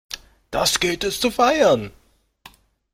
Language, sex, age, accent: German, male, 19-29, Österreichisches Deutsch